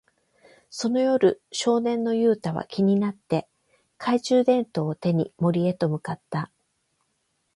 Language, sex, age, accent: Japanese, female, 50-59, 関西; 関東